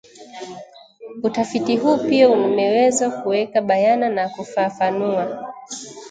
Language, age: Swahili, 19-29